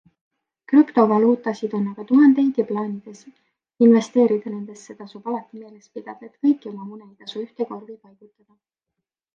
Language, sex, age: Estonian, female, 19-29